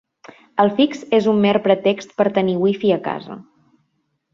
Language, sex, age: Catalan, female, 19-29